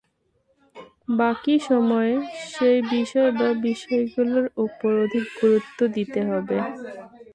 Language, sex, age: Bengali, female, 19-29